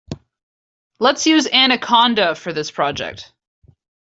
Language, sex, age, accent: English, female, 19-29, Canadian English